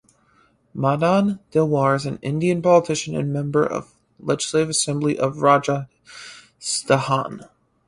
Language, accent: English, United States English